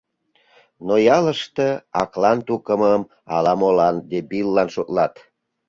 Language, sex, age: Mari, male, 40-49